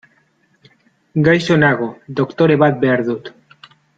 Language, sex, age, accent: Basque, male, 30-39, Mendebalekoa (Araba, Bizkaia, Gipuzkoako mendebaleko herri batzuk)